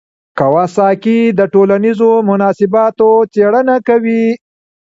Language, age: Pashto, 40-49